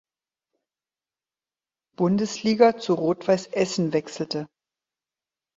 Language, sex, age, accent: German, female, 50-59, Deutschland Deutsch; Norddeutsch